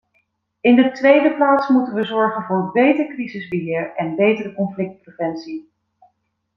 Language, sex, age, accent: Dutch, female, 40-49, Nederlands Nederlands